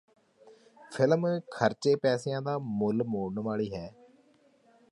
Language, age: Punjabi, 30-39